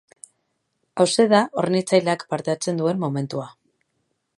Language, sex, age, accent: Basque, female, 30-39, Mendebalekoa (Araba, Bizkaia, Gipuzkoako mendebaleko herri batzuk)